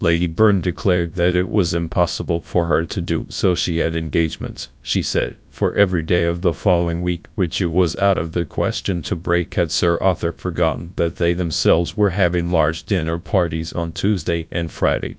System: TTS, GradTTS